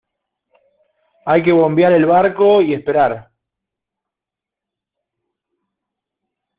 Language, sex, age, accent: Spanish, male, 40-49, Rioplatense: Argentina, Uruguay, este de Bolivia, Paraguay